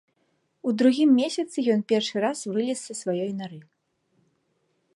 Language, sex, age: Belarusian, female, 19-29